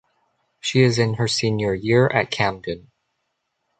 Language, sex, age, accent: English, male, under 19, Canadian English